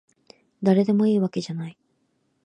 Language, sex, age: Japanese, female, 19-29